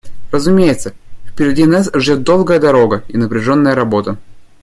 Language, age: Russian, 19-29